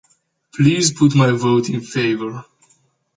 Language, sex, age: Romanian, male, 19-29